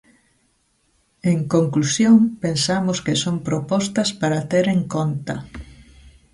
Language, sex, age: Galician, female, 40-49